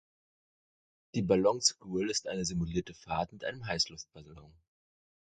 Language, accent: German, Deutschland Deutsch